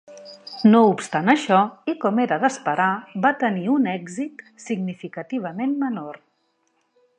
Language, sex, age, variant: Catalan, female, 50-59, Central